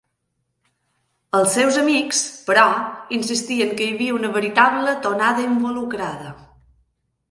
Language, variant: Catalan, Balear